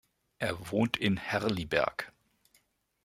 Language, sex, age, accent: German, male, 50-59, Deutschland Deutsch